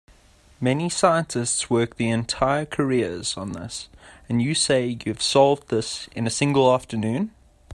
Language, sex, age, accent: English, male, 19-29, Southern African (South Africa, Zimbabwe, Namibia)